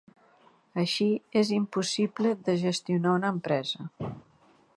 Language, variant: Catalan, Central